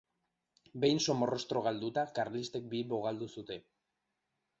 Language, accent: Basque, Erdialdekoa edo Nafarra (Gipuzkoa, Nafarroa)